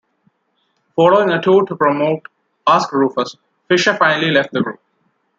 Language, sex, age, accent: English, male, 19-29, India and South Asia (India, Pakistan, Sri Lanka)